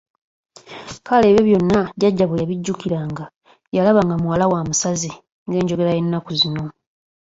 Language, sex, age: Ganda, female, 19-29